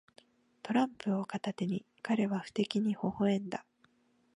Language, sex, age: Japanese, female, 19-29